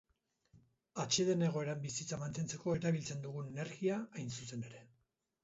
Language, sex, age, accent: Basque, male, 50-59, Erdialdekoa edo Nafarra (Gipuzkoa, Nafarroa)